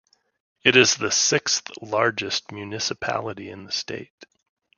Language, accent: English, United States English